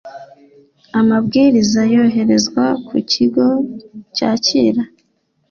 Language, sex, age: Kinyarwanda, female, 19-29